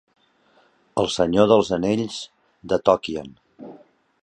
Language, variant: Catalan, Central